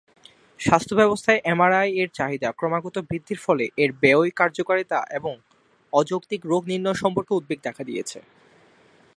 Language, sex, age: Bengali, male, 19-29